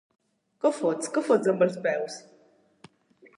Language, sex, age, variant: Catalan, female, under 19, Balear